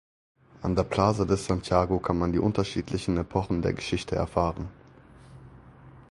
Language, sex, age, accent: German, male, 19-29, Deutschland Deutsch